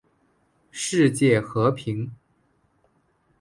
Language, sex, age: Chinese, male, 19-29